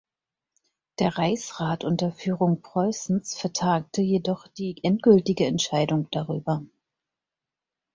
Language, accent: German, Deutschland Deutsch